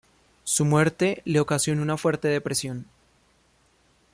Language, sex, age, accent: Spanish, male, 30-39, Andino-Pacífico: Colombia, Perú, Ecuador, oeste de Bolivia y Venezuela andina